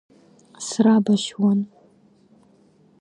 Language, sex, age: Abkhazian, female, under 19